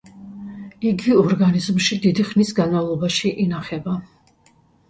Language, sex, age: Georgian, female, 50-59